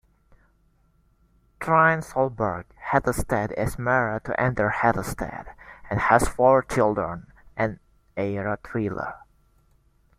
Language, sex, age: English, male, under 19